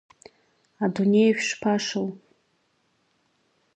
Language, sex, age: Abkhazian, female, 19-29